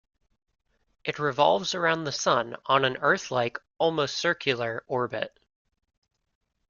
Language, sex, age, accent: English, male, 19-29, United States English